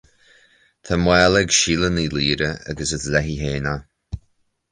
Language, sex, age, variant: Irish, male, 30-39, Gaeilge Uladh